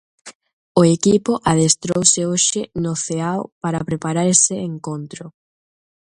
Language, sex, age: Galician, female, under 19